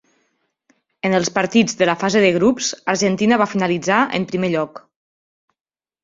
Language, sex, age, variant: Catalan, female, 30-39, Nord-Occidental